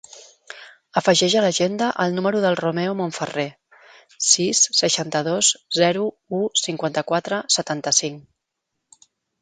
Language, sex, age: Catalan, female, 40-49